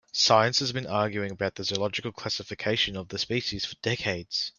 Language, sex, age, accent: English, male, 19-29, Australian English